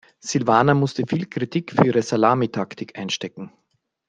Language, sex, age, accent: German, male, 40-49, Österreichisches Deutsch